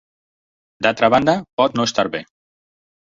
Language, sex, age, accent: Catalan, male, 40-49, valencià